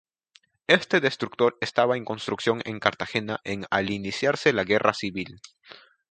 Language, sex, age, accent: Spanish, male, under 19, Andino-Pacífico: Colombia, Perú, Ecuador, oeste de Bolivia y Venezuela andina